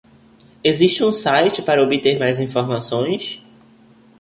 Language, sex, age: Portuguese, male, 30-39